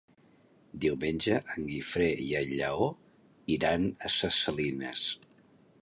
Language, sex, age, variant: Catalan, male, 50-59, Central